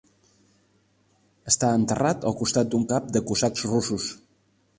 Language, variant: Catalan, Central